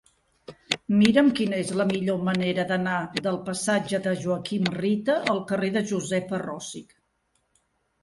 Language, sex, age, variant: Catalan, female, 60-69, Central